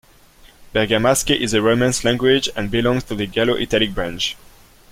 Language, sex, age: English, male, 19-29